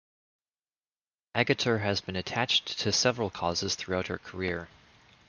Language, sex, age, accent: English, male, 30-39, United States English